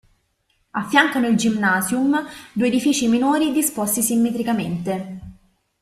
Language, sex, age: Italian, female, 30-39